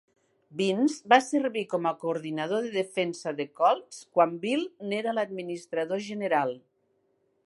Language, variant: Catalan, Nord-Occidental